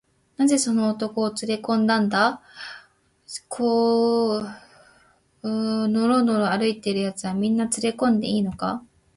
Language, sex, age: Japanese, female, under 19